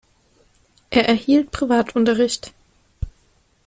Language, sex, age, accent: German, female, 19-29, Deutschland Deutsch